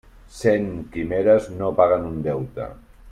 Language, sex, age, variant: Catalan, male, 40-49, Central